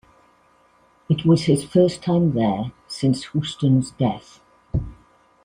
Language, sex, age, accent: English, female, 60-69, Welsh English